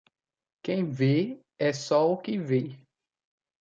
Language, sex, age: Portuguese, male, 19-29